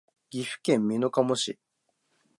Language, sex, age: Japanese, male, 19-29